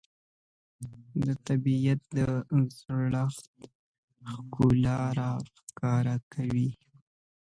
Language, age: Pashto, 19-29